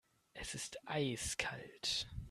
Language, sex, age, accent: German, male, 19-29, Deutschland Deutsch